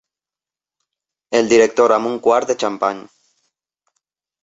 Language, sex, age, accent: Catalan, male, 30-39, valencià